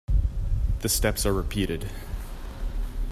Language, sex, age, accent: English, male, 19-29, United States English